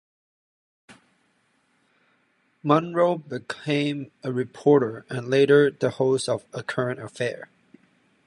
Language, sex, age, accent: English, male, 19-29, United States English